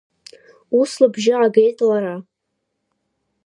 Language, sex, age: Abkhazian, female, under 19